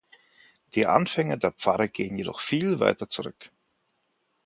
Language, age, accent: German, 50-59, Österreichisches Deutsch